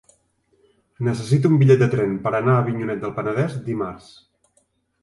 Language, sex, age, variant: Catalan, male, 40-49, Central